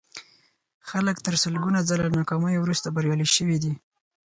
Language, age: Pashto, 19-29